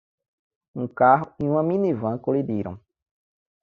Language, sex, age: Portuguese, male, 19-29